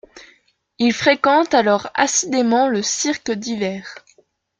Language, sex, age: French, female, 19-29